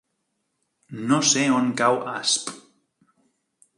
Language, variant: Catalan, Central